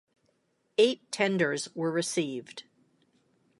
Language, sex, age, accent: English, female, 50-59, United States English